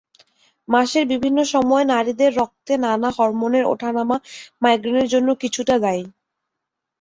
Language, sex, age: Bengali, female, 19-29